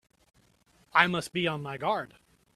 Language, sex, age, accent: English, male, 40-49, United States English